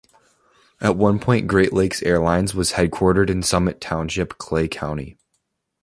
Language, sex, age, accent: English, male, 19-29, United States English